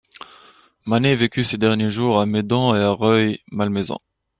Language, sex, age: French, female, 19-29